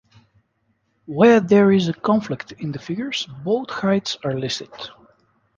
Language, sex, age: English, male, 19-29